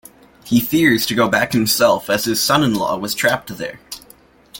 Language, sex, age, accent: English, male, under 19, Canadian English